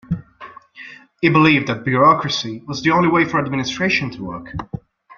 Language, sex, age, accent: English, male, 19-29, United States English